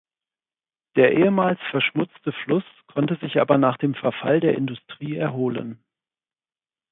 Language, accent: German, Deutschland Deutsch